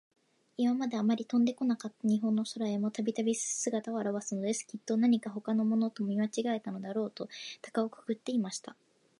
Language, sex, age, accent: Japanese, female, 19-29, 標準語